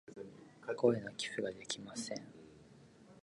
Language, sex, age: Japanese, male, 19-29